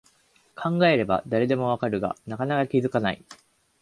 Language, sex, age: Japanese, male, under 19